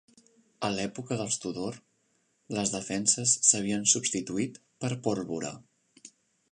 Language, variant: Catalan, Central